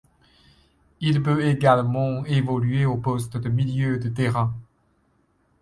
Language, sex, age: French, male, 19-29